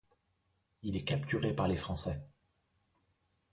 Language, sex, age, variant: French, male, 40-49, Français de métropole